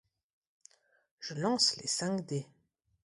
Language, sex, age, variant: French, female, 40-49, Français de métropole